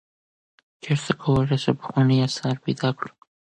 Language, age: Pashto, under 19